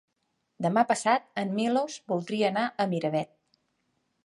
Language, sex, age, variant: Catalan, female, 40-49, Central